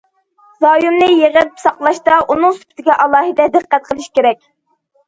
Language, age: Uyghur, under 19